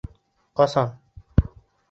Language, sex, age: Bashkir, male, 19-29